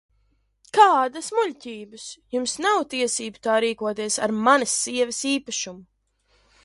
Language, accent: Latvian, Rigas